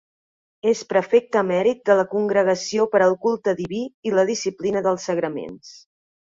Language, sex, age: Catalan, female, 30-39